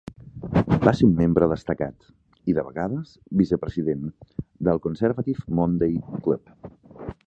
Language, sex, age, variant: Catalan, male, 40-49, Central